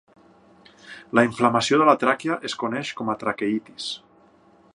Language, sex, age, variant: Catalan, male, 30-39, Septentrional